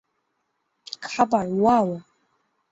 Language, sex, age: Bengali, female, 19-29